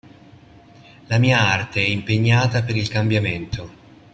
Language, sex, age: Italian, male, 40-49